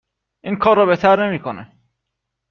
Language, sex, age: Persian, male, 19-29